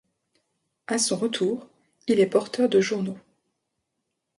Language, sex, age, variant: French, female, 30-39, Français de métropole